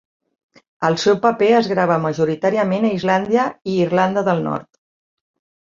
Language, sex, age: Catalan, female, 50-59